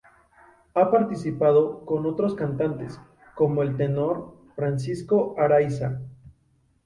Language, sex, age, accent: Spanish, male, 19-29, México